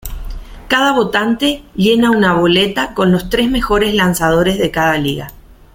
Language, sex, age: Spanish, female, 40-49